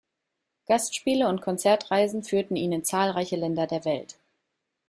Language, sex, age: German, female, 30-39